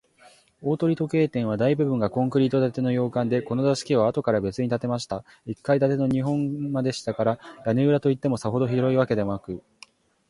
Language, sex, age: Japanese, male, 19-29